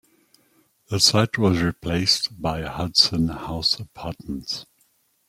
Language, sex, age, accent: English, male, 60-69, Australian English